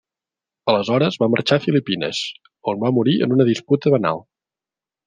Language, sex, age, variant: Catalan, male, 40-49, Central